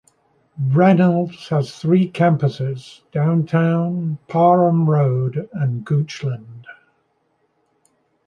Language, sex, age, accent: English, male, 70-79, England English